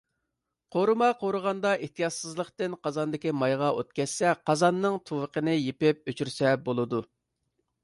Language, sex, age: Uyghur, male, 30-39